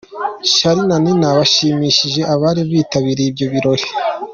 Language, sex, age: Kinyarwanda, male, 19-29